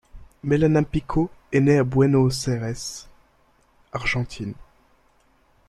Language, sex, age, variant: French, male, under 19, Français de métropole